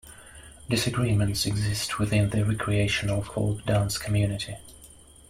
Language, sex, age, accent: English, male, 30-39, England English